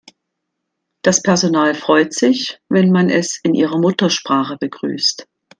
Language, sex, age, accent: German, female, 50-59, Deutschland Deutsch